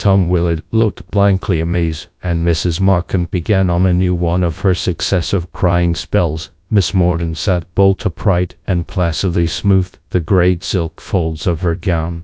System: TTS, GradTTS